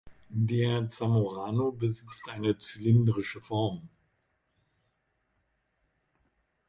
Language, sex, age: German, male, 60-69